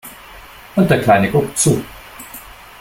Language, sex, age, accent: German, male, 19-29, Deutschland Deutsch